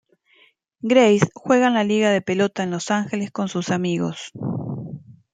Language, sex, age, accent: Spanish, female, 40-49, Rioplatense: Argentina, Uruguay, este de Bolivia, Paraguay